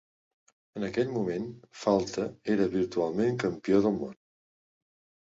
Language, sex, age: Catalan, male, 50-59